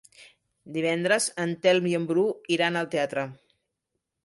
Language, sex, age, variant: Catalan, female, 50-59, Central